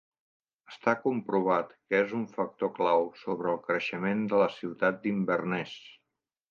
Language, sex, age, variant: Catalan, male, 50-59, Central